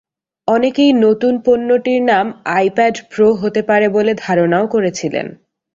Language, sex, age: Bengali, female, 19-29